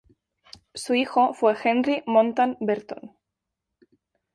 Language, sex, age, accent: Spanish, female, 19-29, España: Centro-Sur peninsular (Madrid, Toledo, Castilla-La Mancha)